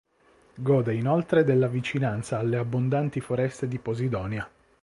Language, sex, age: Italian, male, 30-39